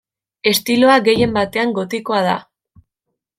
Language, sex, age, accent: Basque, female, 19-29, Mendebalekoa (Araba, Bizkaia, Gipuzkoako mendebaleko herri batzuk)